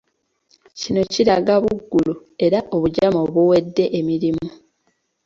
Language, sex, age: Ganda, female, 19-29